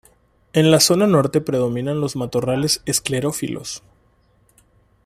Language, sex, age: Spanish, male, 30-39